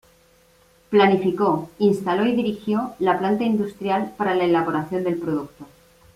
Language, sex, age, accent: Spanish, female, 50-59, España: Centro-Sur peninsular (Madrid, Toledo, Castilla-La Mancha)